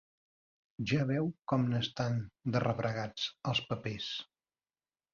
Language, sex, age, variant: Catalan, male, 40-49, Central